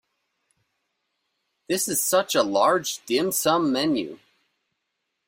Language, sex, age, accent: English, male, 30-39, United States English